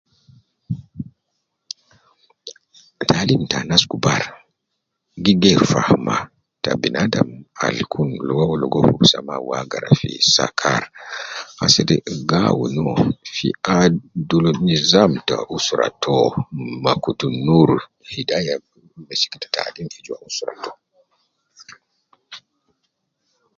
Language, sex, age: Nubi, male, 50-59